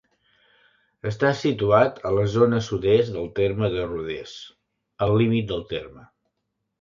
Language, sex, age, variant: Catalan, male, 60-69, Central